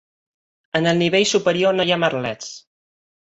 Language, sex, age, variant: Catalan, male, 19-29, Balear